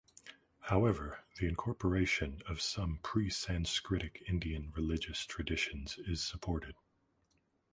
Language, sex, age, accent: English, male, 40-49, United States English